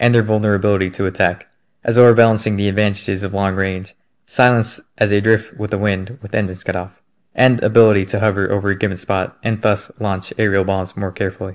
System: none